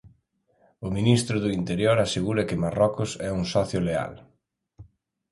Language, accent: Galician, Normativo (estándar)